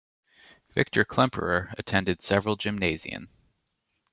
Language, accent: English, United States English